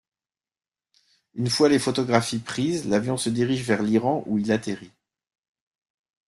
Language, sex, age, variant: French, male, 50-59, Français de métropole